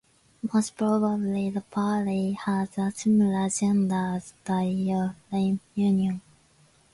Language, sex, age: English, female, 19-29